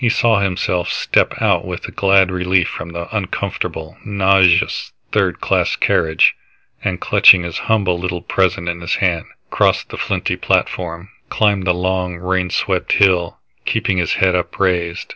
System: none